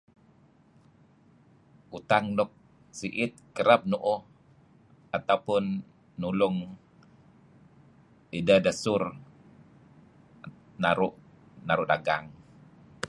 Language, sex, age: Kelabit, male, 50-59